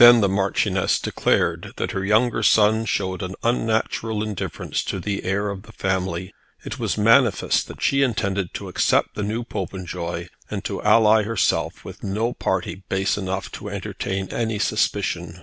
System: none